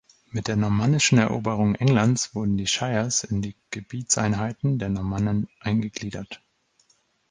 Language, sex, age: German, male, 30-39